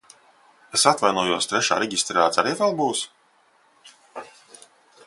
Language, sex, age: Latvian, male, 30-39